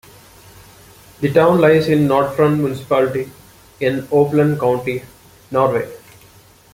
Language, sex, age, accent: English, male, 19-29, India and South Asia (India, Pakistan, Sri Lanka)